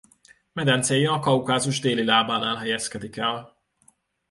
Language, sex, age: Hungarian, male, 30-39